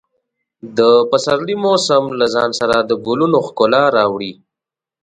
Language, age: Pashto, 19-29